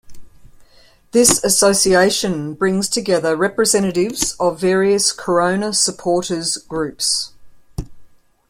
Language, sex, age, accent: English, female, 50-59, Australian English